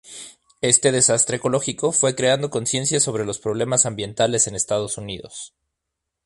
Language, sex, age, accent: Spanish, male, 30-39, México